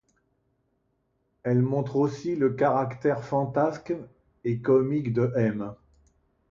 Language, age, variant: French, 70-79, Français de métropole